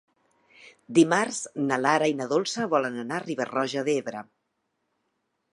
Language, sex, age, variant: Catalan, female, 40-49, Central